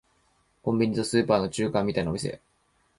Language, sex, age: Japanese, male, 19-29